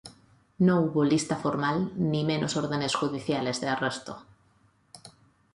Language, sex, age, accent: Spanish, female, 40-49, España: Norte peninsular (Asturias, Castilla y León, Cantabria, País Vasco, Navarra, Aragón, La Rioja, Guadalajara, Cuenca)